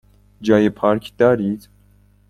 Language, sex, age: Persian, male, 19-29